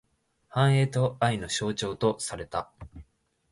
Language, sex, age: Japanese, male, under 19